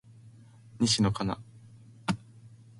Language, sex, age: Japanese, male, 19-29